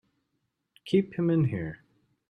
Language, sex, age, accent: English, male, 30-39, United States English